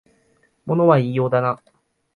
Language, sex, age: Japanese, male, 19-29